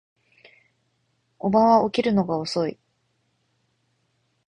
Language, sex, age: Japanese, female, 30-39